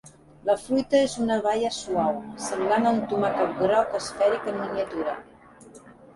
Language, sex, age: Catalan, female, 60-69